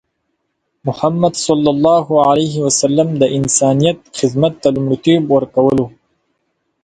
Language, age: Pashto, under 19